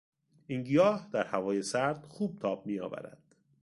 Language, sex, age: Persian, male, 30-39